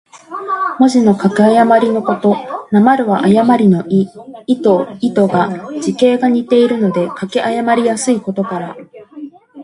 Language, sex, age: Japanese, female, 30-39